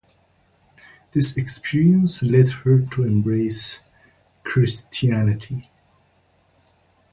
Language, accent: English, United States English